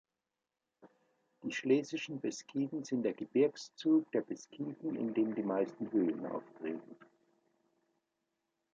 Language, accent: German, Deutschland Deutsch